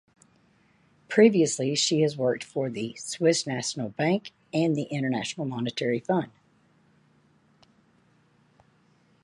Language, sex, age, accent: English, female, 40-49, United States English